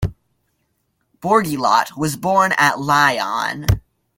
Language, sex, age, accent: English, male, under 19, Canadian English